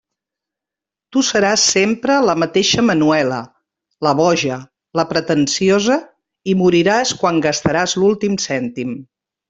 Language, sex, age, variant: Catalan, female, 50-59, Central